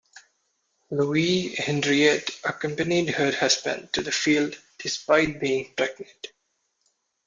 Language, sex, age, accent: English, male, 19-29, India and South Asia (India, Pakistan, Sri Lanka)